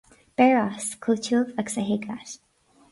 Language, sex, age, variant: Irish, female, 19-29, Gaeilge na Mumhan